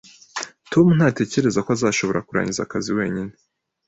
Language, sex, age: Kinyarwanda, male, 19-29